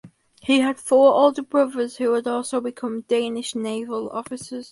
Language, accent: English, England English